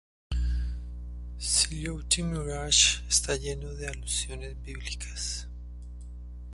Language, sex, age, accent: Spanish, male, 30-39, Andino-Pacífico: Colombia, Perú, Ecuador, oeste de Bolivia y Venezuela andina